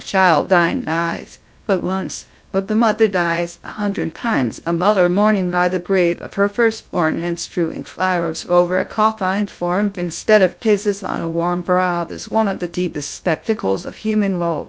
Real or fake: fake